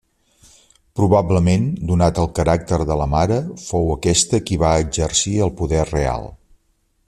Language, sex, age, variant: Catalan, male, 50-59, Central